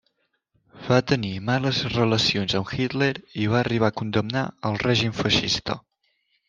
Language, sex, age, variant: Catalan, male, under 19, Central